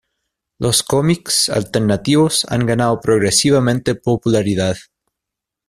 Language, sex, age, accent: Spanish, male, 30-39, Chileno: Chile, Cuyo